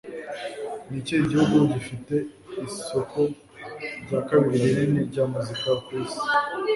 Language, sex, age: Kinyarwanda, male, 19-29